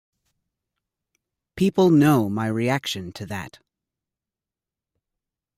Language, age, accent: English, 30-39, United States English